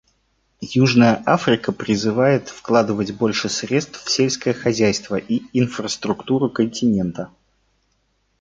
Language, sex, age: Russian, male, 40-49